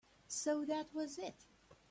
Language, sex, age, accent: English, female, 19-29, England English